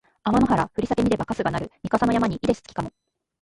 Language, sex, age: Japanese, female, 40-49